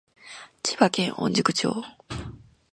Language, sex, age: Japanese, female, 19-29